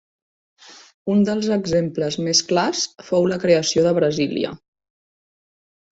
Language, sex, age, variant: Catalan, female, 30-39, Central